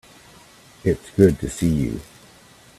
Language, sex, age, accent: English, male, 40-49, United States English